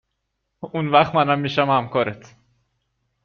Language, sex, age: Persian, male, 19-29